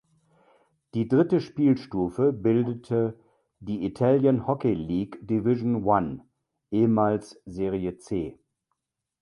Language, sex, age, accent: German, male, 60-69, Deutschland Deutsch